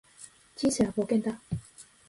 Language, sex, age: Japanese, female, 19-29